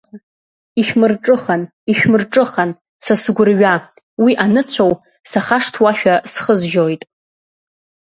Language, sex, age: Abkhazian, female, under 19